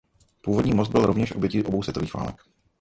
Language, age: Czech, 30-39